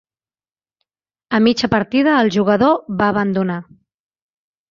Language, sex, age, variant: Catalan, female, 40-49, Central